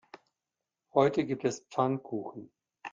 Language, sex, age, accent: German, male, 60-69, Deutschland Deutsch